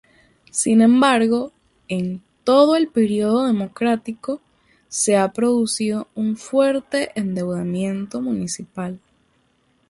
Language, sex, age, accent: Spanish, female, under 19, Caribe: Cuba, Venezuela, Puerto Rico, República Dominicana, Panamá, Colombia caribeña, México caribeño, Costa del golfo de México